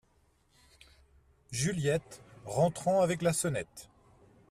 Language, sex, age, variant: French, male, 50-59, Français de métropole